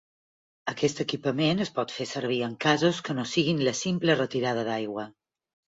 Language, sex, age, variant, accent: Catalan, female, 60-69, Balear, balear